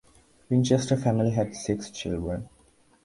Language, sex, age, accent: English, male, under 19, England English